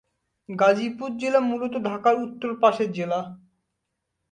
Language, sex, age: Bengali, male, 19-29